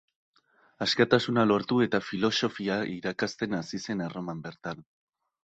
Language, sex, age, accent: Basque, male, 19-29, Mendebalekoa (Araba, Bizkaia, Gipuzkoako mendebaleko herri batzuk)